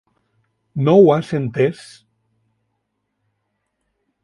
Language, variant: Catalan, Central